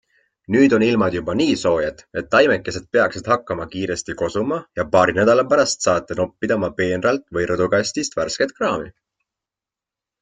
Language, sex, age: Estonian, male, 19-29